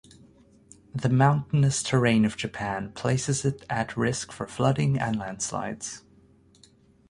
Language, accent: English, United States English